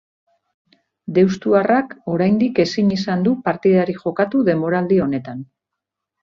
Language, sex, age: Basque, female, 40-49